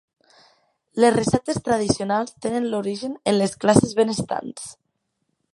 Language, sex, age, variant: Catalan, female, 19-29, Central